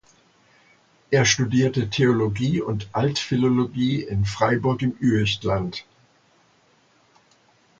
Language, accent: German, Deutschland Deutsch